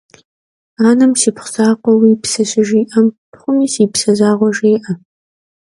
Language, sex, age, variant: Kabardian, female, under 19, Адыгэбзэ (Къэбэрдей, Кирил, псоми зэдай)